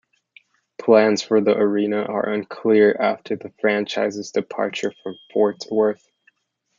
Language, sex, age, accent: English, male, 19-29, United States English